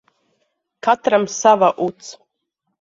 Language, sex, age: Latvian, female, 19-29